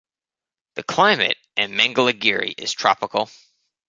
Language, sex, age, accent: English, male, 19-29, United States English